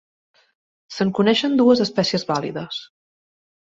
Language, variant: Catalan, Central